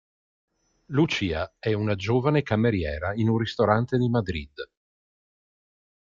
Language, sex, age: Italian, male, 50-59